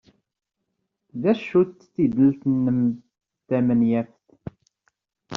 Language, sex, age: Kabyle, male, 19-29